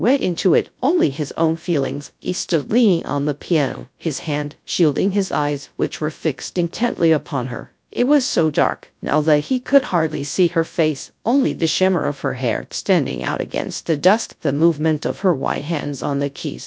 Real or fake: fake